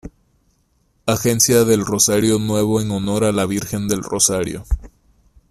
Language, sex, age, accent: Spanish, male, 19-29, México